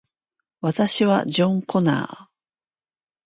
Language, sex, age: Japanese, female, 40-49